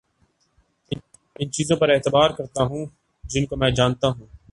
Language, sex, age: Urdu, male, 19-29